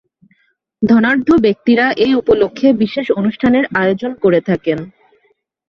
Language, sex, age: Bengali, female, 30-39